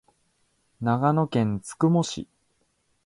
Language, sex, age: Japanese, male, 19-29